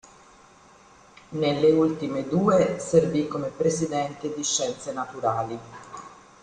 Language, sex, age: Italian, female, 50-59